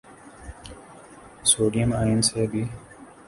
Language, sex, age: Urdu, male, 19-29